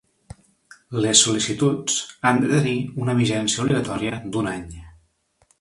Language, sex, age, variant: Catalan, male, 40-49, Nord-Occidental